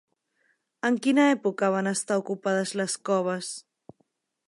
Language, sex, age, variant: Catalan, female, 30-39, Central